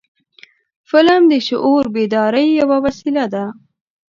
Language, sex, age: Pashto, female, under 19